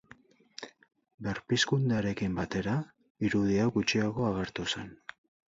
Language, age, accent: Basque, 50-59, Mendebalekoa (Araba, Bizkaia, Gipuzkoako mendebaleko herri batzuk)